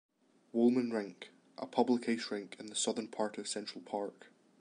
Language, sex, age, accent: English, male, 19-29, Scottish English